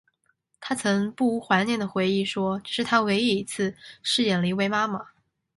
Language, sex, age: Chinese, female, 19-29